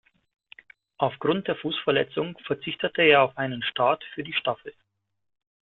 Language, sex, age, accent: German, male, 40-49, Deutschland Deutsch